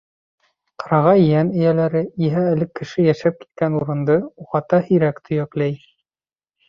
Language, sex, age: Bashkir, male, 19-29